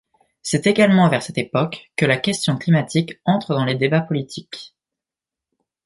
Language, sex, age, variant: French, male, under 19, Français de métropole